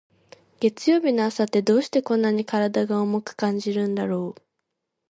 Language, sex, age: Japanese, female, 19-29